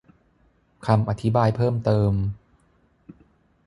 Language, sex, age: Thai, male, 40-49